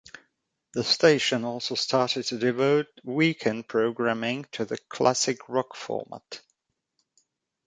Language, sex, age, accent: English, male, 40-49, England English